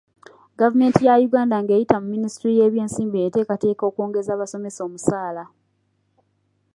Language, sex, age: Ganda, female, 19-29